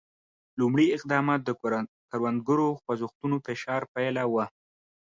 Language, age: Pashto, 19-29